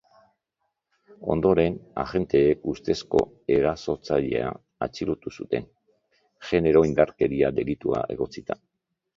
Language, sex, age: Basque, male, 60-69